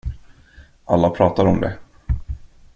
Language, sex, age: Swedish, male, 30-39